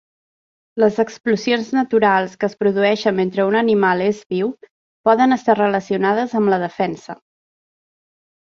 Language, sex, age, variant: Catalan, female, 40-49, Central